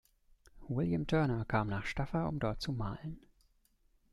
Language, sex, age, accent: German, male, 19-29, Deutschland Deutsch